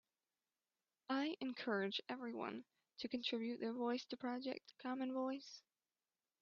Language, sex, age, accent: English, female, 19-29, United States English